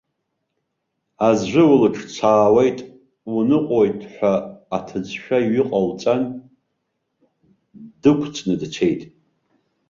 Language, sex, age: Abkhazian, male, 50-59